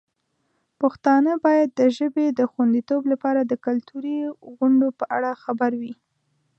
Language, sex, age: Pashto, female, 19-29